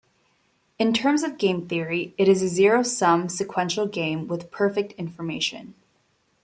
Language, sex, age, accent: English, female, 19-29, United States English